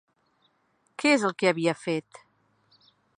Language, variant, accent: Catalan, Central, central